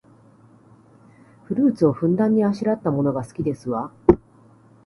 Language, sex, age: Japanese, female, 40-49